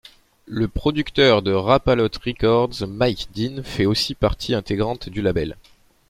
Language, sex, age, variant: French, male, 30-39, Français de métropole